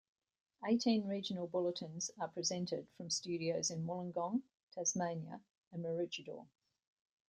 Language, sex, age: English, female, 60-69